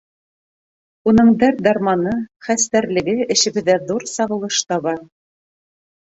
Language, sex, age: Bashkir, female, 30-39